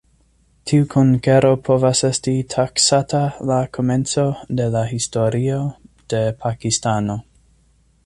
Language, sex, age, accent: Esperanto, male, 30-39, Internacia